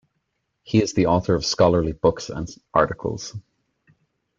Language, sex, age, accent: English, male, 19-29, Irish English